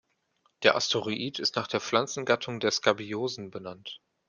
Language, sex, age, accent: German, male, 19-29, Deutschland Deutsch